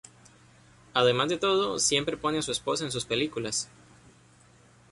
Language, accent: Spanish, América central